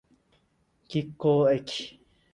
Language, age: Japanese, under 19